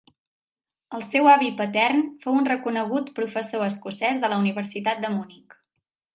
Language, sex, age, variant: Catalan, female, 19-29, Central